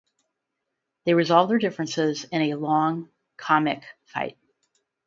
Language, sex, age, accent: English, female, 50-59, United States English; Midwestern